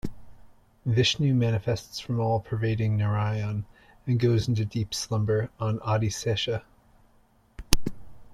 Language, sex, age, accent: English, male, 30-39, United States English